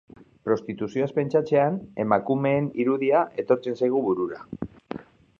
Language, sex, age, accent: Basque, male, 40-49, Mendebalekoa (Araba, Bizkaia, Gipuzkoako mendebaleko herri batzuk)